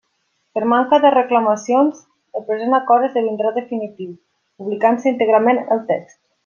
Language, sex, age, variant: Catalan, female, 19-29, Nord-Occidental